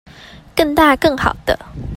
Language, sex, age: Chinese, female, 19-29